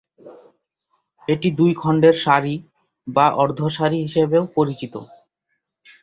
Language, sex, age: Bengali, male, 19-29